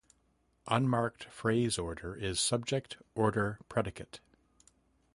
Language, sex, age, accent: English, male, 50-59, Canadian English